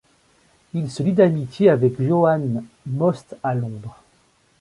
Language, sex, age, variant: French, male, 50-59, Français de métropole